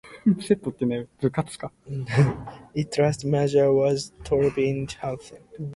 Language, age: English, 19-29